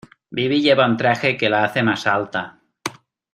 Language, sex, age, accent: Spanish, male, 30-39, España: Norte peninsular (Asturias, Castilla y León, Cantabria, País Vasco, Navarra, Aragón, La Rioja, Guadalajara, Cuenca)